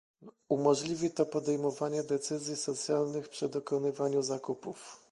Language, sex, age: Polish, male, 30-39